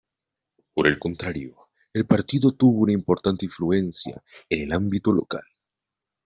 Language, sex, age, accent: Spanish, male, under 19, Andino-Pacífico: Colombia, Perú, Ecuador, oeste de Bolivia y Venezuela andina